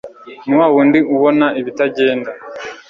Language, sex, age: Kinyarwanda, male, 19-29